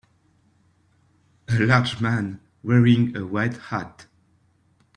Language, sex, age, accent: English, male, 19-29, England English